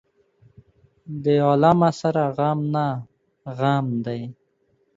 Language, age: Pashto, 30-39